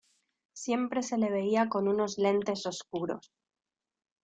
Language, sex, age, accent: Spanish, female, 19-29, España: Centro-Sur peninsular (Madrid, Toledo, Castilla-La Mancha)